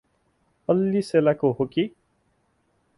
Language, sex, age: Nepali, male, 30-39